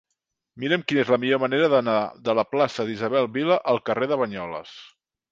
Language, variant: Catalan, Central